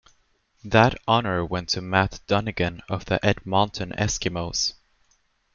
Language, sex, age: English, male, 19-29